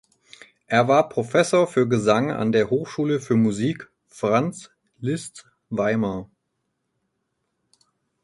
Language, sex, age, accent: German, male, 30-39, Deutschland Deutsch